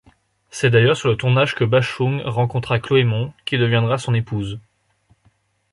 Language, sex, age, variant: French, male, 19-29, Français de métropole